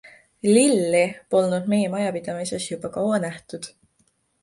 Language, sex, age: Estonian, female, 19-29